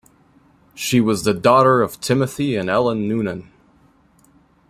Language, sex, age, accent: English, male, 19-29, United States English